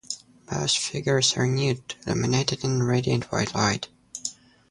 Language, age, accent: English, under 19, United States English